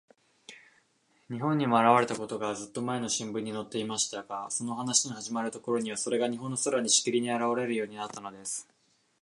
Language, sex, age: Japanese, male, 19-29